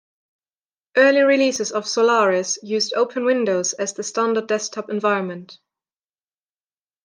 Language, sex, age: English, female, 19-29